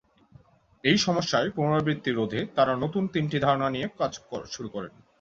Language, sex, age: Bengali, male, 19-29